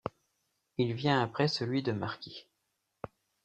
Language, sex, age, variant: French, male, 40-49, Français de métropole